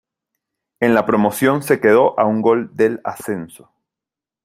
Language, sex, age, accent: Spanish, male, 40-49, Caribe: Cuba, Venezuela, Puerto Rico, República Dominicana, Panamá, Colombia caribeña, México caribeño, Costa del golfo de México